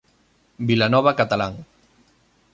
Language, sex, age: Galician, male, 30-39